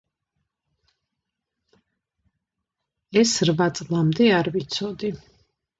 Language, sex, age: Georgian, female, 50-59